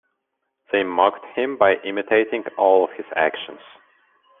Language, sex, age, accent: English, male, 30-39, United States English